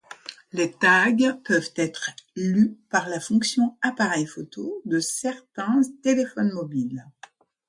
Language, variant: French, Français de métropole